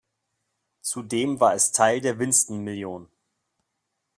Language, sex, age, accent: German, male, 30-39, Deutschland Deutsch